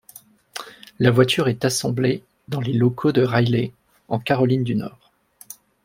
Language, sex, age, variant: French, male, 19-29, Français de métropole